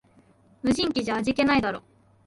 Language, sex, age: Japanese, female, 19-29